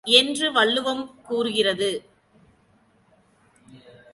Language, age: Tamil, 40-49